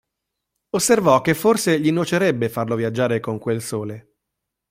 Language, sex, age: Italian, male, 40-49